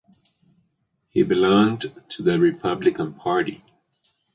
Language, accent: English, United States English